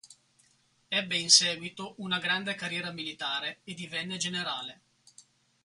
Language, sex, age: Italian, male, 40-49